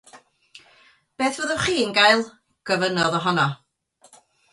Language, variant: Welsh, North-Western Welsh